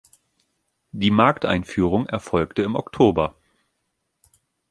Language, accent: German, Deutschland Deutsch